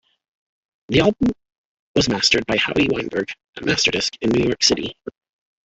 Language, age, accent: English, 30-39, Canadian English